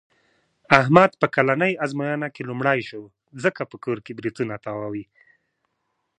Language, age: Pashto, 19-29